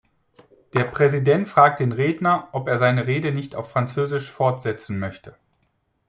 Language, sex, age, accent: German, male, 40-49, Deutschland Deutsch